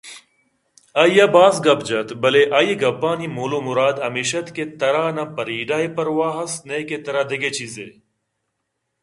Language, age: Eastern Balochi, 30-39